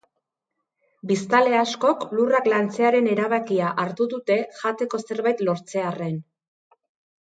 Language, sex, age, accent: Basque, female, 40-49, Erdialdekoa edo Nafarra (Gipuzkoa, Nafarroa)